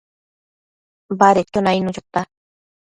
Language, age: Matsés, 30-39